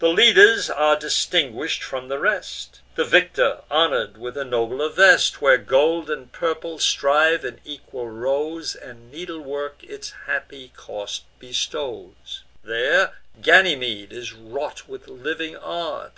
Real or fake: real